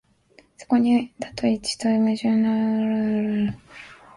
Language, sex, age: Japanese, female, 19-29